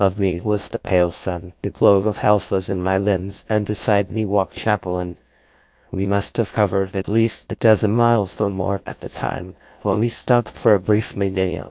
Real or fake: fake